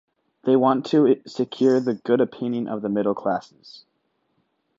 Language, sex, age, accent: English, male, under 19, United States English